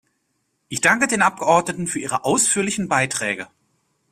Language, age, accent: German, 19-29, Deutschland Deutsch